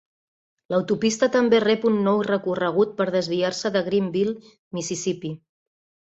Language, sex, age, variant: Catalan, female, 50-59, Central